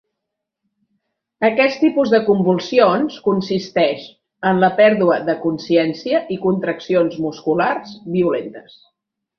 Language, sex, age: Catalan, female, 50-59